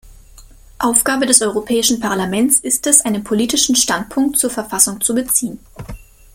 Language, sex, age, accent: German, female, 19-29, Deutschland Deutsch